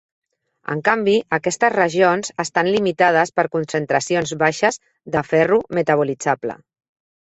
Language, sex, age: Catalan, female, 40-49